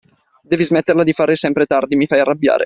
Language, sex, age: Italian, male, 19-29